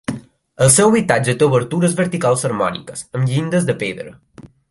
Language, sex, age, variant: Catalan, male, under 19, Balear